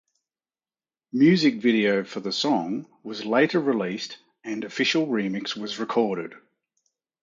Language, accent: English, Australian English